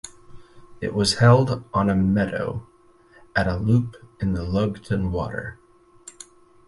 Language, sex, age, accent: English, male, 30-39, United States English